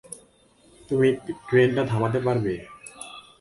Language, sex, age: Bengali, male, 19-29